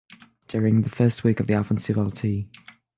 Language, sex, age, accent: English, male, under 19, french accent